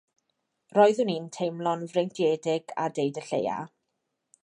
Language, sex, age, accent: Welsh, female, 30-39, Y Deyrnas Unedig Cymraeg